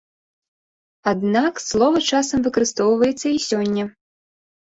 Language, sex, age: Belarusian, female, 19-29